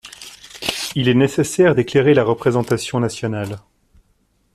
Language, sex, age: French, male, 30-39